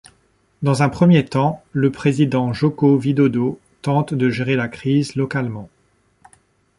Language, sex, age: French, male, 30-39